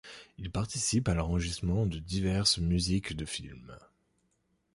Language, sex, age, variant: French, male, 19-29, Français de métropole